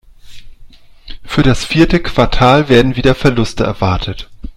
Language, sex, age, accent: German, male, 40-49, Deutschland Deutsch